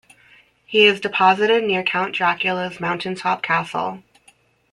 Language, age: English, 30-39